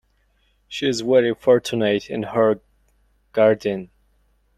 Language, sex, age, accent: English, male, 30-39, United States English